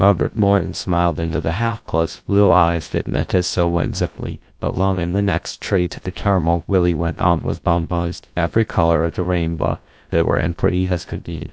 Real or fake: fake